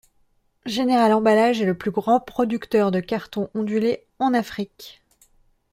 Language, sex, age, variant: French, female, 30-39, Français de métropole